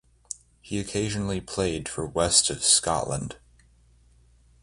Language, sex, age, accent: English, male, 19-29, United States English